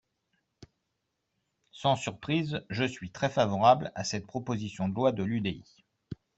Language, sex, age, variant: French, male, 40-49, Français de métropole